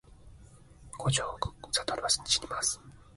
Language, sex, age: Japanese, male, 19-29